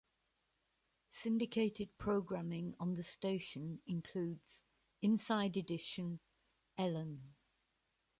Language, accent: English, England English